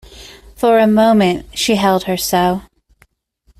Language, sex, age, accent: English, female, 40-49, United States English